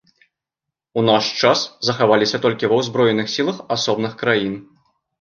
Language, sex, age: Belarusian, male, 30-39